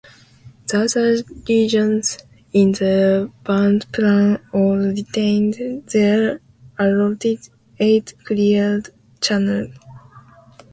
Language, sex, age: English, female, 19-29